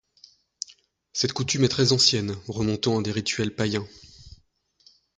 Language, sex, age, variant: French, male, 40-49, Français de métropole